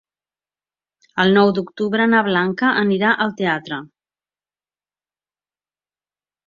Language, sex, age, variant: Catalan, female, 50-59, Central